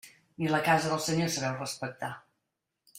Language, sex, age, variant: Catalan, female, 50-59, Central